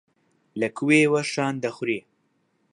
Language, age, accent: Central Kurdish, under 19, سۆرانی